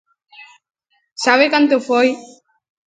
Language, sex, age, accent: Galician, female, 40-49, Central (gheada)